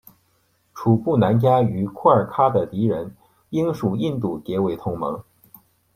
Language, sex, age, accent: Chinese, male, 40-49, 出生地：山东省